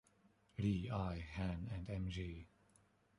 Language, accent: English, Australian English